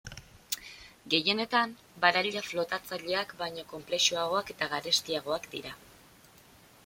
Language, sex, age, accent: Basque, female, 19-29, Erdialdekoa edo Nafarra (Gipuzkoa, Nafarroa)